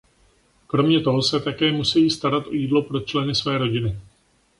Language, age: Czech, 40-49